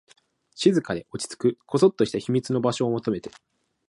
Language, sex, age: Japanese, male, 19-29